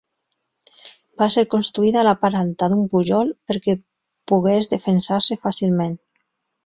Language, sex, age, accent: Catalan, female, 40-49, valencià